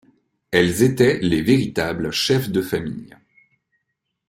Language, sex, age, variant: French, male, 30-39, Français de métropole